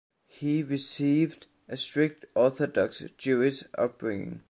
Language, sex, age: English, male, under 19